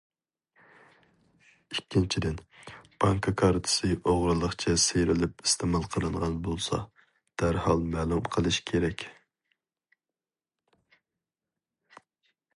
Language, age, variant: Uyghur, 19-29, ئۇيغۇر تىلى